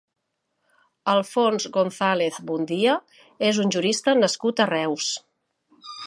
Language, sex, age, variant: Catalan, female, 40-49, Central